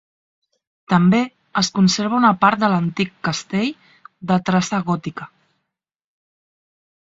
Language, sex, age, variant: Catalan, female, 19-29, Central